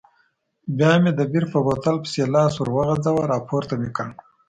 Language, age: Pashto, under 19